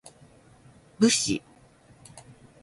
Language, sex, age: Japanese, female, 60-69